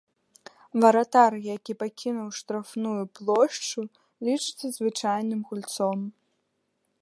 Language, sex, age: Belarusian, female, 19-29